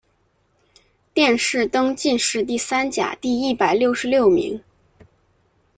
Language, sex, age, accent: Chinese, female, 19-29, 出生地：河南省